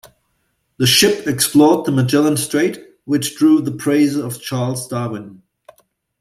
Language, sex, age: English, male, 40-49